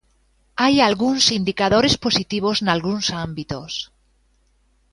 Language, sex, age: Galician, female, 40-49